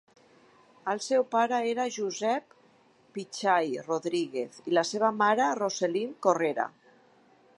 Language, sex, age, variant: Catalan, female, 50-59, Central